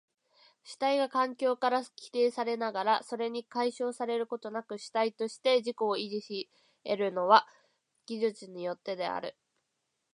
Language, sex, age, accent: Japanese, female, 19-29, 標準語